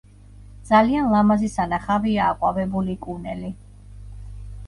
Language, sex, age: Georgian, female, 40-49